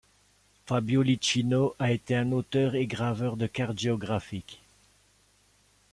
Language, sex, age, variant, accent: French, male, 50-59, Français d'Europe, Français de Belgique